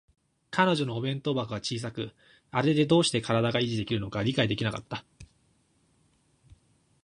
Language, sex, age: Japanese, male, 19-29